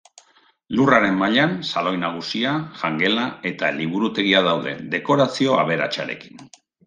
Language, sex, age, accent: Basque, male, 50-59, Erdialdekoa edo Nafarra (Gipuzkoa, Nafarroa)